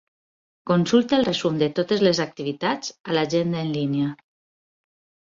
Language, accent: Catalan, valencià